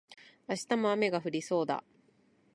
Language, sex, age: Japanese, female, 30-39